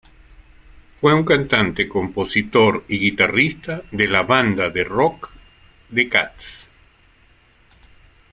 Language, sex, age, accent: Spanish, male, 60-69, Andino-Pacífico: Colombia, Perú, Ecuador, oeste de Bolivia y Venezuela andina